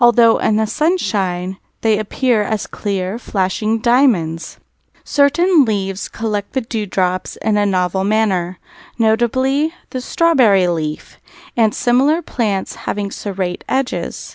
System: none